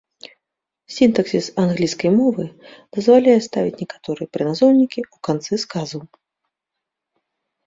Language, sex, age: Belarusian, female, 30-39